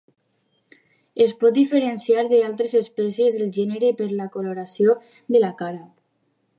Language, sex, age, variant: Catalan, female, under 19, Alacantí